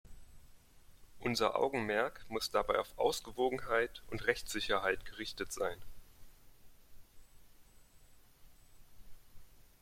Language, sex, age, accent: German, male, 30-39, Deutschland Deutsch